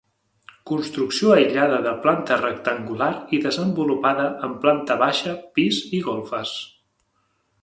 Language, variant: Catalan, Central